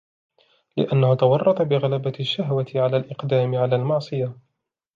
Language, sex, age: Arabic, male, 19-29